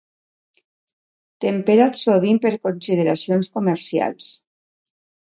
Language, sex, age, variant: Catalan, female, 50-59, Valencià meridional